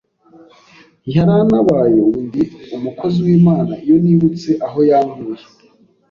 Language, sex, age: Kinyarwanda, male, 19-29